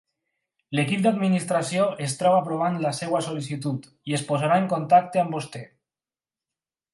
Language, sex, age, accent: Catalan, male, 19-29, valencià